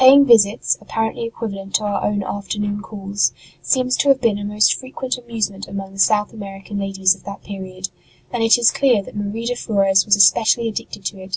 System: none